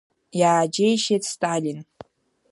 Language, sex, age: Abkhazian, female, under 19